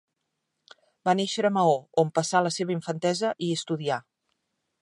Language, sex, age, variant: Catalan, female, 50-59, Central